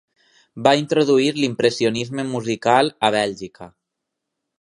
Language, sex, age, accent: Catalan, male, 30-39, valencià